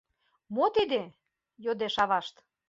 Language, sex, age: Mari, female, 40-49